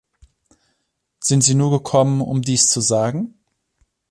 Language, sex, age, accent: German, male, 30-39, Deutschland Deutsch